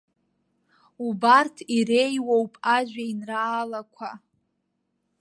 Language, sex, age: Abkhazian, female, under 19